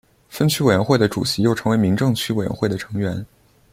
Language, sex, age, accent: Chinese, male, under 19, 出生地：北京市